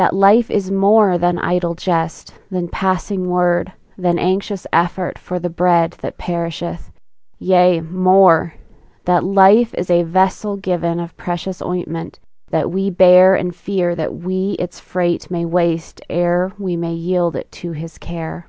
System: none